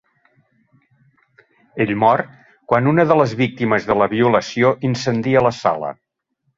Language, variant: Catalan, Central